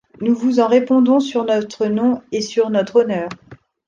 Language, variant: French, Français de métropole